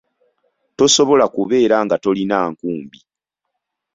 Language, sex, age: Ganda, male, 30-39